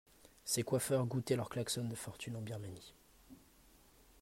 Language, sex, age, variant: French, male, 30-39, Français de métropole